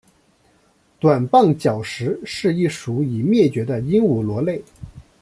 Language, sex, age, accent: Chinese, male, 19-29, 出生地：江苏省